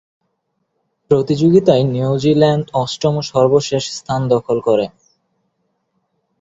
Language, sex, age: Bengali, male, 19-29